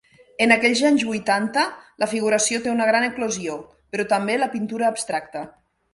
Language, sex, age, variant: Catalan, female, 40-49, Nord-Occidental